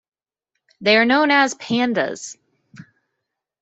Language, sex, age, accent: English, female, 19-29, United States English